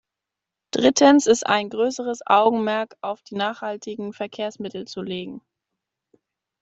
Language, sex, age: German, female, 19-29